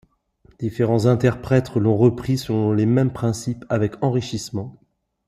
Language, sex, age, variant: French, male, 50-59, Français de métropole